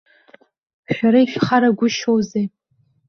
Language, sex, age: Abkhazian, female, 19-29